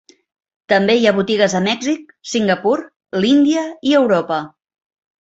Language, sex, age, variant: Catalan, female, 40-49, Central